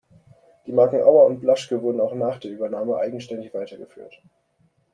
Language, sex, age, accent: German, male, 19-29, Deutschland Deutsch